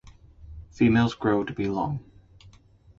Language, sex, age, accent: English, male, 30-39, United States English